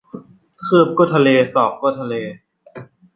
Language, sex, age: Thai, male, under 19